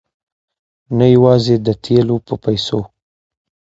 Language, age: Pashto, 19-29